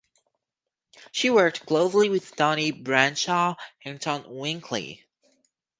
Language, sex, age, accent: English, female, 19-29, United States English